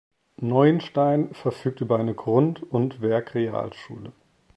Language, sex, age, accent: German, male, 30-39, Deutschland Deutsch